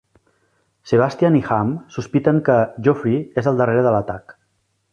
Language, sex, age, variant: Catalan, male, 40-49, Central